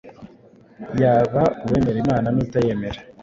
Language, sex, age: Kinyarwanda, male, 19-29